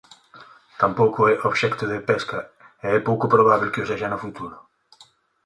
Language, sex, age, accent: Galician, male, 30-39, Normativo (estándar)